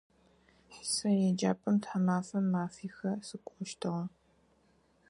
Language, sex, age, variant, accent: Adyghe, female, under 19, Адыгабзэ (Кирил, пстэумэ зэдыряе), Кıэмгуй (Çemguy)